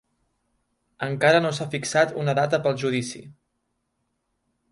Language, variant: Catalan, Central